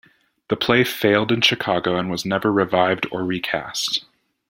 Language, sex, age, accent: English, male, 19-29, United States English